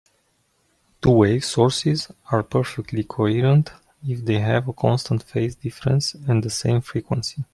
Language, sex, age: English, male, 40-49